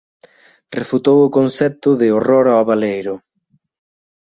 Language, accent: Galician, Atlántico (seseo e gheada)